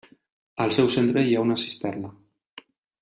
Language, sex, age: Catalan, male, 30-39